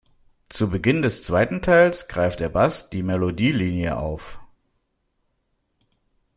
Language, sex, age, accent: German, male, 30-39, Deutschland Deutsch